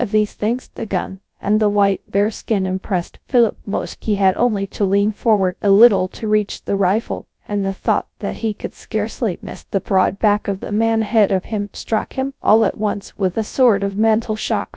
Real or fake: fake